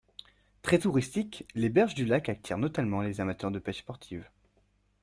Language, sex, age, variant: French, male, under 19, Français de métropole